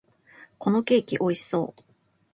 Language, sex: Japanese, female